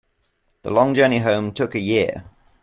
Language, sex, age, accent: English, male, 19-29, England English